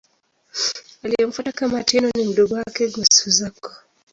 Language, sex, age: Swahili, female, 19-29